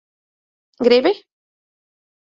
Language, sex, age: Latvian, female, 30-39